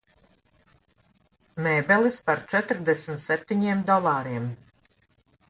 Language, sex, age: Latvian, female, 50-59